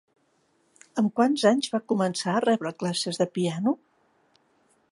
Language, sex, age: Catalan, female, 50-59